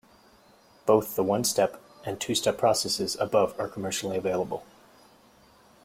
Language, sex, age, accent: English, male, 19-29, United States English